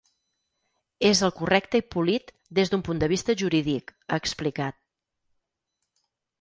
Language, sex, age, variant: Catalan, female, 50-59, Central